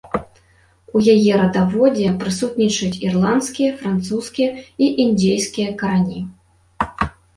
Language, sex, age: Belarusian, female, 19-29